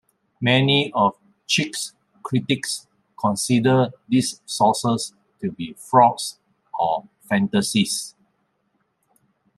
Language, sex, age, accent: English, male, 60-69, Malaysian English